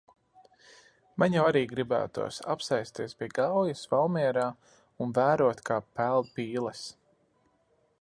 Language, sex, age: Latvian, male, 30-39